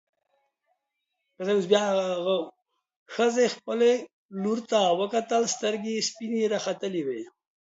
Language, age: Pashto, 50-59